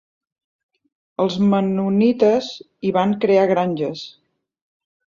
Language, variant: Catalan, Central